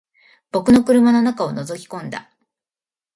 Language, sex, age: Japanese, female, 40-49